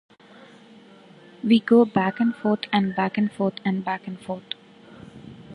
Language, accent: English, India and South Asia (India, Pakistan, Sri Lanka)